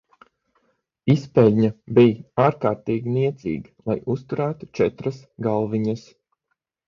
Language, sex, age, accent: Latvian, male, 30-39, Dzimtā valoda